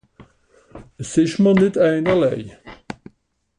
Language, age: Swiss German, 60-69